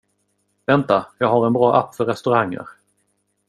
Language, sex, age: Swedish, male, 30-39